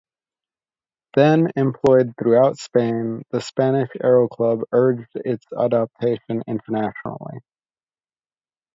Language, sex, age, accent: English, male, 30-39, United States English